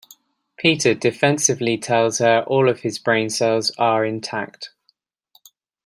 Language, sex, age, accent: English, male, 40-49, England English